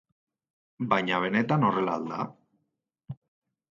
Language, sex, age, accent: Basque, male, 40-49, Mendebalekoa (Araba, Bizkaia, Gipuzkoako mendebaleko herri batzuk)